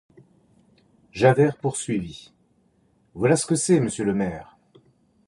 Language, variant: French, Français de métropole